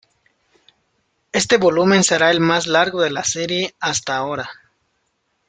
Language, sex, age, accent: Spanish, male, 30-39, América central